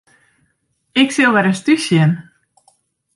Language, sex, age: Western Frisian, female, 40-49